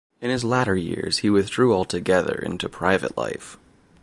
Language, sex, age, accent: English, male, 19-29, Canadian English